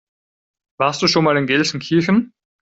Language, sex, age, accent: German, male, 19-29, Österreichisches Deutsch